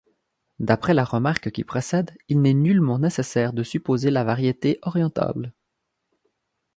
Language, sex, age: French, male, 30-39